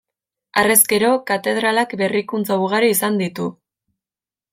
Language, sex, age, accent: Basque, female, 19-29, Mendebalekoa (Araba, Bizkaia, Gipuzkoako mendebaleko herri batzuk)